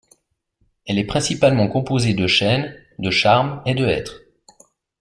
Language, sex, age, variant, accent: French, male, 30-39, Français d'Europe, Français de Suisse